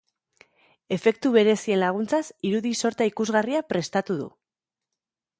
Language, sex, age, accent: Basque, female, 30-39, Erdialdekoa edo Nafarra (Gipuzkoa, Nafarroa)